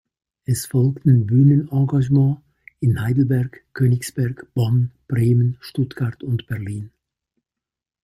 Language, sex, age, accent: German, male, 70-79, Schweizerdeutsch